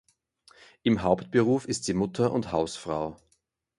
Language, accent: German, Österreichisches Deutsch